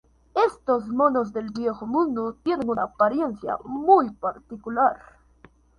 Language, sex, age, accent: Spanish, male, under 19, Andino-Pacífico: Colombia, Perú, Ecuador, oeste de Bolivia y Venezuela andina